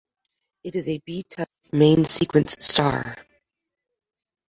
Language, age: English, 30-39